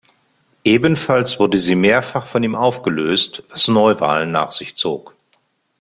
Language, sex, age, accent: German, male, 50-59, Deutschland Deutsch